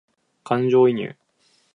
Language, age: Japanese, 19-29